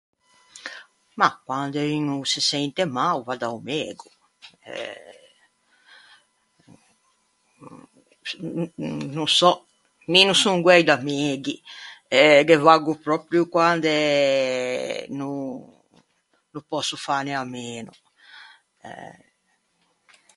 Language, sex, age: Ligurian, female, 60-69